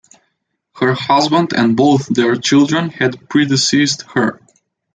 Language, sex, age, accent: English, male, 19-29, United States English